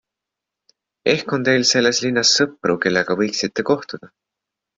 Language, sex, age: Estonian, male, 19-29